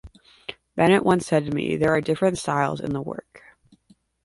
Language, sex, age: English, female, 19-29